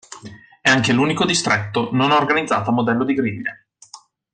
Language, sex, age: Italian, male, 19-29